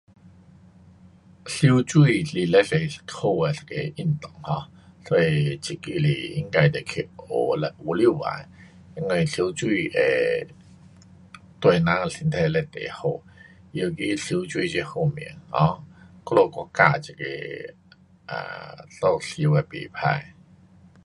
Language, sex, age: Pu-Xian Chinese, male, 50-59